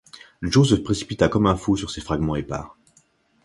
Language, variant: French, Français de métropole